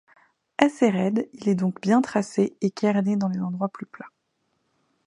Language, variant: French, Français de métropole